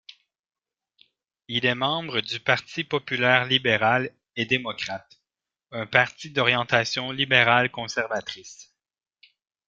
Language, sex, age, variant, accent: French, male, 30-39, Français d'Amérique du Nord, Français du Canada